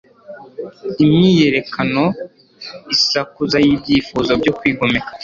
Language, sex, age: Kinyarwanda, male, under 19